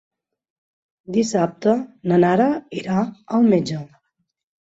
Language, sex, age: Catalan, female, 40-49